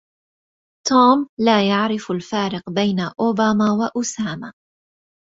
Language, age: Arabic, 30-39